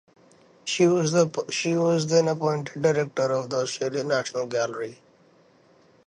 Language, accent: English, India and South Asia (India, Pakistan, Sri Lanka)